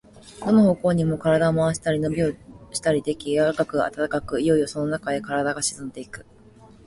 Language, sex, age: Japanese, female, 30-39